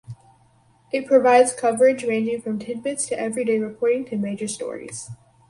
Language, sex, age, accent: English, female, under 19, United States English